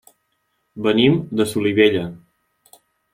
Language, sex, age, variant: Catalan, male, 19-29, Central